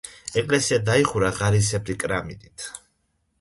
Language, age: Georgian, 30-39